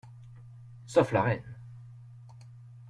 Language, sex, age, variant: French, male, 19-29, Français de métropole